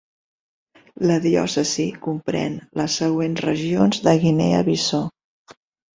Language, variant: Catalan, Central